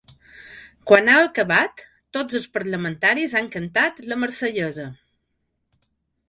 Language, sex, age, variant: Catalan, female, 40-49, Balear